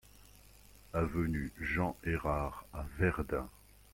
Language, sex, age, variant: French, male, 50-59, Français de métropole